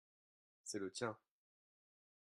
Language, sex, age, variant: French, male, 19-29, Français de métropole